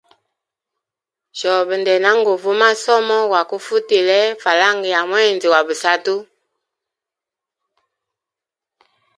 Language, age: Hemba, 19-29